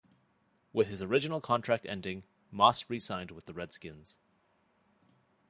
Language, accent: English, United States English